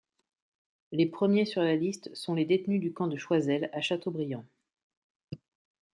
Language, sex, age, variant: French, female, 40-49, Français de métropole